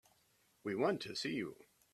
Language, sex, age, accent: English, male, 70-79, United States English